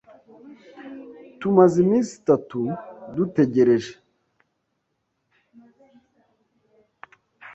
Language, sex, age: Kinyarwanda, male, 19-29